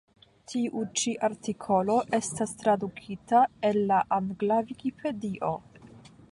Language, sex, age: Esperanto, female, 19-29